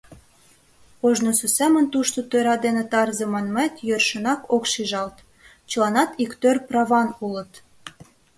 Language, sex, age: Mari, female, 19-29